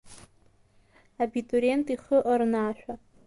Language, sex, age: Abkhazian, female, under 19